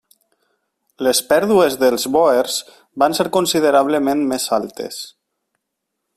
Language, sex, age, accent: Catalan, male, 30-39, valencià